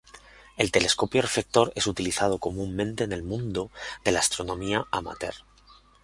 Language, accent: Spanish, España: Centro-Sur peninsular (Madrid, Toledo, Castilla-La Mancha)